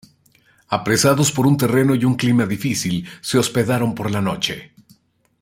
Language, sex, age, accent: Spanish, male, 40-49, México